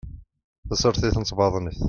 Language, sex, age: Kabyle, male, 50-59